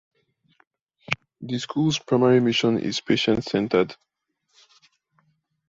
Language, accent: English, England English